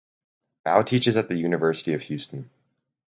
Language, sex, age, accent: English, male, under 19, United States English